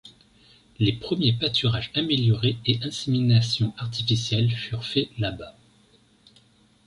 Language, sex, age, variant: French, male, 30-39, Français de métropole